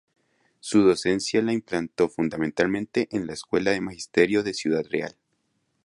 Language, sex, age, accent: Spanish, male, 19-29, Andino-Pacífico: Colombia, Perú, Ecuador, oeste de Bolivia y Venezuela andina